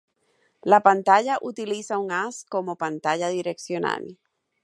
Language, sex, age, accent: Spanish, male, under 19, Caribe: Cuba, Venezuela, Puerto Rico, República Dominicana, Panamá, Colombia caribeña, México caribeño, Costa del golfo de México